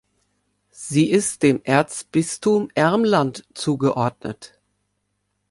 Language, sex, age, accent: German, female, 60-69, Deutschland Deutsch